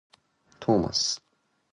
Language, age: English, 19-29